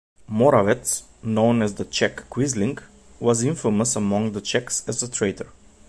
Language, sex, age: English, male, 19-29